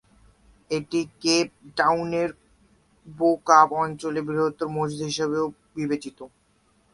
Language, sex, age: Bengali, male, 19-29